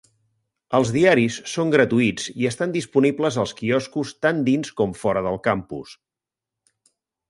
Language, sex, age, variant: Catalan, male, 50-59, Central